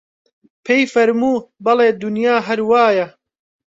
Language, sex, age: Central Kurdish, male, 19-29